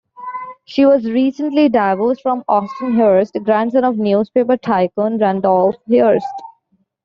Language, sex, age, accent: English, female, 19-29, United States English